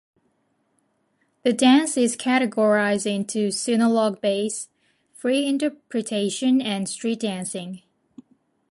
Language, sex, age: English, female, 40-49